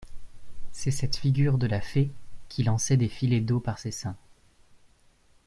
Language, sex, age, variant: French, male, 19-29, Français de métropole